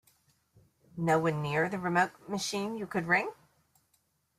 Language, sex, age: English, female, 60-69